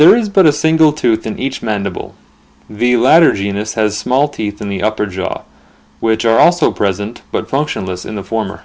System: none